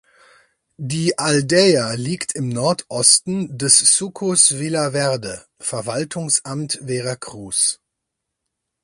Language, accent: German, Deutschland Deutsch